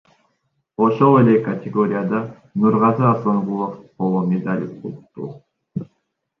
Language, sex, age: Kyrgyz, male, 19-29